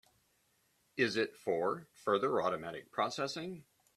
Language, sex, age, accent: English, male, 70-79, United States English